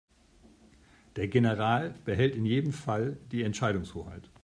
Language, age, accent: German, 50-59, Deutschland Deutsch